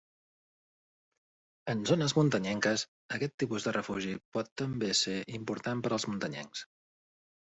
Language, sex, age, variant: Catalan, male, 40-49, Central